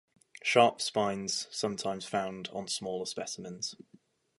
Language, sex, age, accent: English, male, 19-29, England English